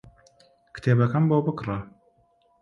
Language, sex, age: Central Kurdish, male, 19-29